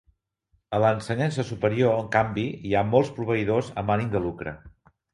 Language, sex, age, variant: Catalan, male, 50-59, Central